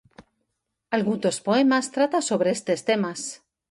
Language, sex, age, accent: Galician, female, 40-49, Normativo (estándar)